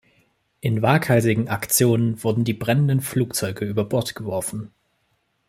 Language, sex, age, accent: German, male, 19-29, Deutschland Deutsch